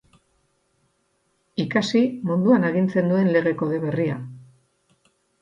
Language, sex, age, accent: Basque, female, 60-69, Erdialdekoa edo Nafarra (Gipuzkoa, Nafarroa)